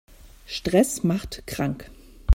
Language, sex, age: German, female, 30-39